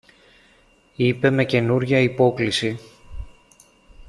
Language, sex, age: Greek, male, 40-49